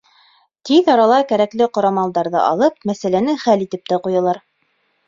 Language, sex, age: Bashkir, female, 19-29